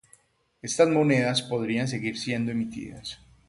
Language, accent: Spanish, Andino-Pacífico: Colombia, Perú, Ecuador, oeste de Bolivia y Venezuela andina